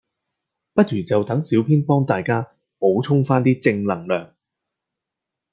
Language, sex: Cantonese, male